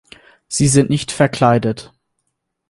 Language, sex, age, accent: German, male, 19-29, Deutschland Deutsch